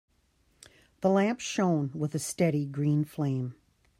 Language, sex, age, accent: English, female, 60-69, United States English